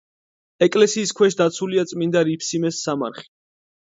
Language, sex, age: Georgian, male, 19-29